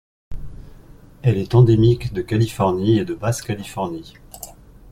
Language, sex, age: French, male, 50-59